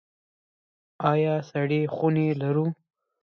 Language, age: Pashto, 19-29